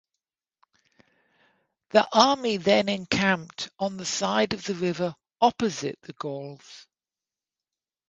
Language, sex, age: English, female, 60-69